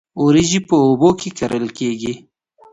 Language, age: Pashto, 30-39